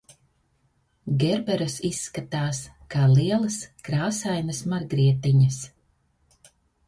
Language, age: Latvian, 30-39